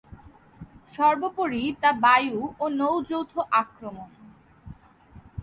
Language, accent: Bengali, শুদ্ধ বাংলা